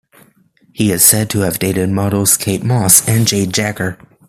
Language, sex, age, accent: English, male, under 19, United States English